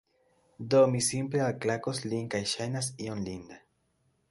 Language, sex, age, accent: Esperanto, male, 19-29, Internacia